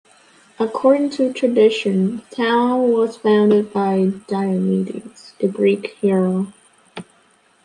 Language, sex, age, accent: English, female, under 19, United States English